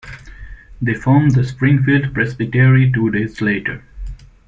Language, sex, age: English, male, 19-29